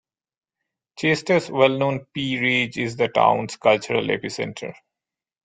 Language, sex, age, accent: English, male, 40-49, India and South Asia (India, Pakistan, Sri Lanka)